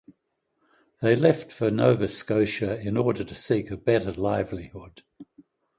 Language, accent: English, Australian English